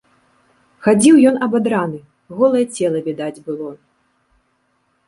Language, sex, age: Belarusian, female, 30-39